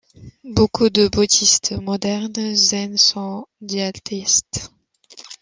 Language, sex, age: French, female, 19-29